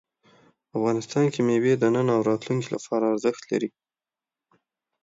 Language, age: Pashto, 19-29